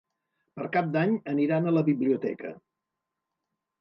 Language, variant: Catalan, Central